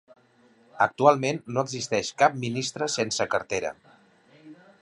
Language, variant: Catalan, Central